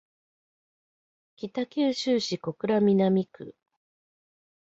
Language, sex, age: Japanese, female, 50-59